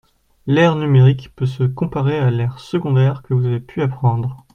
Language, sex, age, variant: French, male, 19-29, Français de métropole